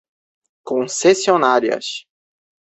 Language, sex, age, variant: Portuguese, male, 19-29, Portuguese (Brasil)